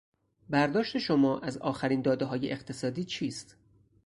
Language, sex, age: Persian, male, 30-39